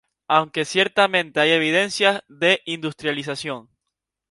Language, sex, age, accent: Spanish, male, 19-29, España: Islas Canarias